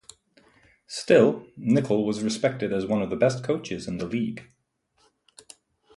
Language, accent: English, England English